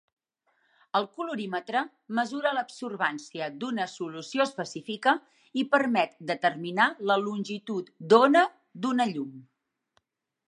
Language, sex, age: Catalan, female, 40-49